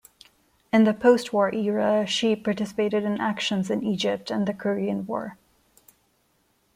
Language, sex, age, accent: English, female, 30-39, India and South Asia (India, Pakistan, Sri Lanka)